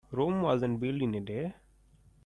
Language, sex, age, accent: English, male, 19-29, India and South Asia (India, Pakistan, Sri Lanka)